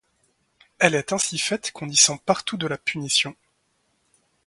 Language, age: French, 40-49